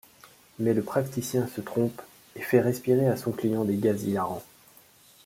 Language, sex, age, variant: French, male, 30-39, Français de métropole